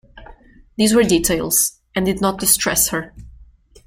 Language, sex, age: English, female, 19-29